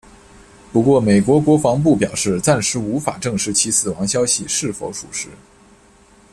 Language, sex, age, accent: Chinese, male, 19-29, 出生地：河南省